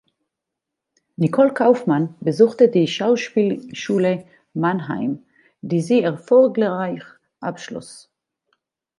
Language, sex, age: German, female, 40-49